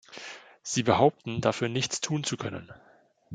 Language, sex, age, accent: German, male, 30-39, Deutschland Deutsch